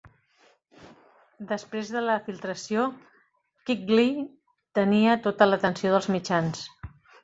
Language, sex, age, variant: Catalan, female, 50-59, Central